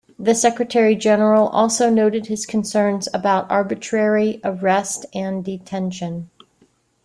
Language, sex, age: English, female, 50-59